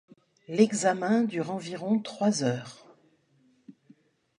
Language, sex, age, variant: French, female, 60-69, Français de métropole